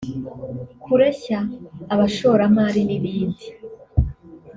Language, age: Kinyarwanda, 19-29